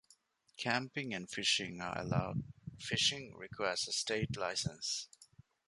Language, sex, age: English, male, 30-39